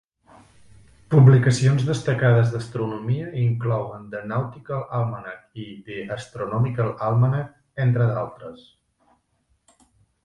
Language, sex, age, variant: Catalan, male, 40-49, Central